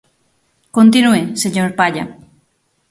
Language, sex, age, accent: Galician, female, 30-39, Atlántico (seseo e gheada); Normativo (estándar)